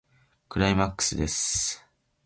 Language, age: Japanese, under 19